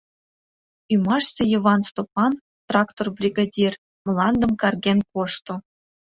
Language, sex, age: Mari, female, 19-29